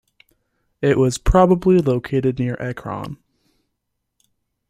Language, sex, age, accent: English, male, under 19, Canadian English